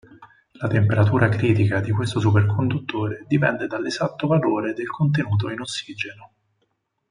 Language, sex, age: Italian, male, 30-39